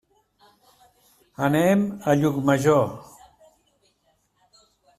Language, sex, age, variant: Catalan, male, 70-79, Central